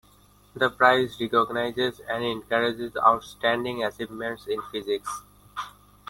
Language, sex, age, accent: English, male, 19-29, India and South Asia (India, Pakistan, Sri Lanka)